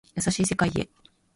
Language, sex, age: Japanese, female, 50-59